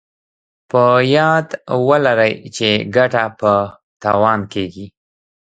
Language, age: Pashto, 30-39